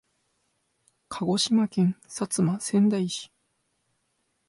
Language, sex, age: Japanese, male, 19-29